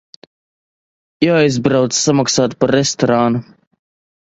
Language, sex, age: Latvian, male, 19-29